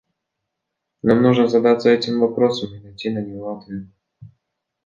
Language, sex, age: Russian, male, 19-29